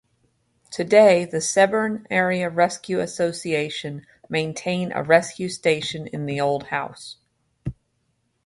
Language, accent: English, United States English